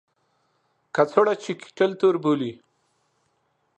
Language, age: Pashto, 40-49